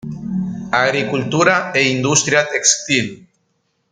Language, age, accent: Spanish, 40-49, Andino-Pacífico: Colombia, Perú, Ecuador, oeste de Bolivia y Venezuela andina